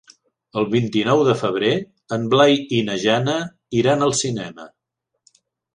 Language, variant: Catalan, Central